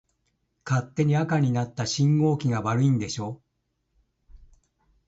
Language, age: Japanese, 70-79